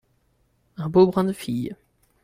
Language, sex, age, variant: French, male, 19-29, Français de métropole